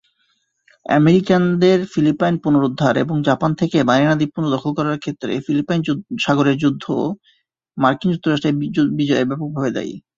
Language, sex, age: Bengali, male, 30-39